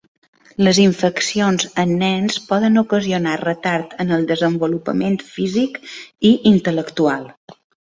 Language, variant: Catalan, Balear